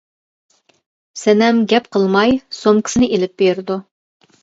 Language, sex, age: Uyghur, female, 40-49